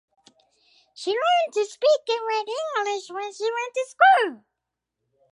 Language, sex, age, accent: English, male, under 19, United States English